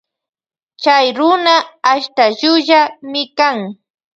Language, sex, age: Loja Highland Quichua, female, 19-29